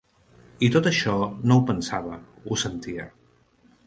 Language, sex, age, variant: Catalan, male, 50-59, Central